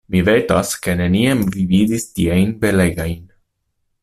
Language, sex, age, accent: Esperanto, male, 30-39, Internacia